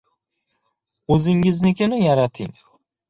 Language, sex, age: Uzbek, male, 19-29